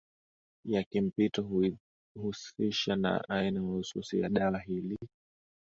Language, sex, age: Swahili, male, 19-29